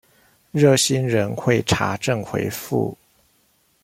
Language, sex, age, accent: Chinese, male, 40-49, 出生地：臺中市